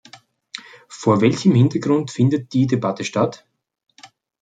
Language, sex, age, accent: German, male, 40-49, Österreichisches Deutsch